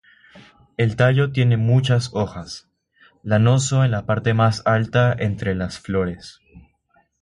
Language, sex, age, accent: Spanish, male, under 19, Andino-Pacífico: Colombia, Perú, Ecuador, oeste de Bolivia y Venezuela andina